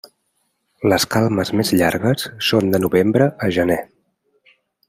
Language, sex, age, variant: Catalan, male, 40-49, Central